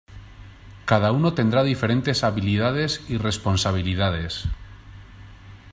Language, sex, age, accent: Spanish, male, 50-59, España: Norte peninsular (Asturias, Castilla y León, Cantabria, País Vasco, Navarra, Aragón, La Rioja, Guadalajara, Cuenca)